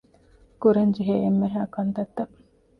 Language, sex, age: Divehi, female, 40-49